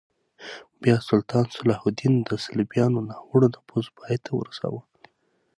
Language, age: Pashto, 19-29